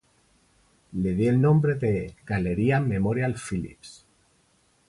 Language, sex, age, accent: Spanish, male, 30-39, España: Centro-Sur peninsular (Madrid, Toledo, Castilla-La Mancha)